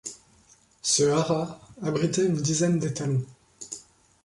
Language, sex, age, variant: French, male, 19-29, Français de métropole